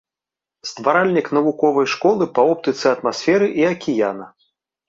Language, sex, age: Belarusian, male, 40-49